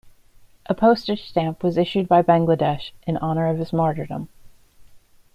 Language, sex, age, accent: English, female, 40-49, United States English